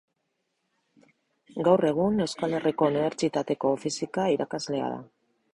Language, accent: Basque, Mendebalekoa (Araba, Bizkaia, Gipuzkoako mendebaleko herri batzuk)